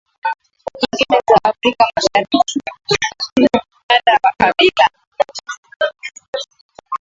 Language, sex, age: Swahili, female, 19-29